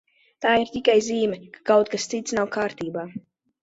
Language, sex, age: Latvian, female, under 19